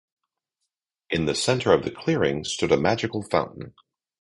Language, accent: English, United States English